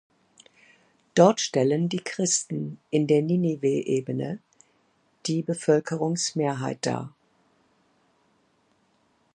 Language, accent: German, Deutschland Deutsch